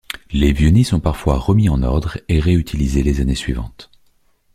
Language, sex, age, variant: French, male, 30-39, Français de métropole